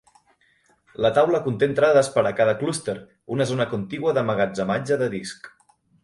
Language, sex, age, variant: Catalan, male, 30-39, Central